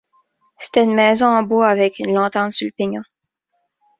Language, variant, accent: French, Français d'Amérique du Nord, Français du Canada